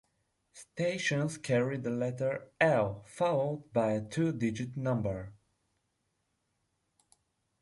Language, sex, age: English, male, 19-29